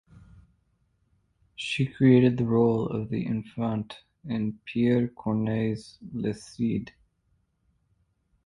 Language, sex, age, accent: English, male, 30-39, United States English